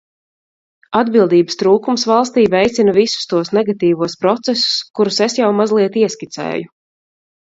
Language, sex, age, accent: Latvian, female, 30-39, Vidus dialekts